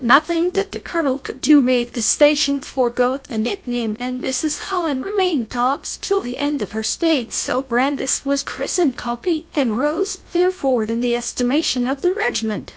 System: TTS, GlowTTS